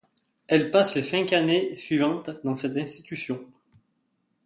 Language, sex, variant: French, male, Français de métropole